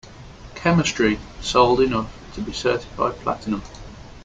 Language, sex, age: English, male, 19-29